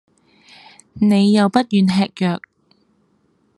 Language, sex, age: Cantonese, female, 30-39